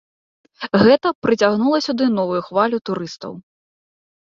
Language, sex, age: Belarusian, female, 30-39